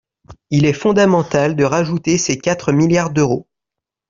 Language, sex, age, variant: French, male, 30-39, Français de métropole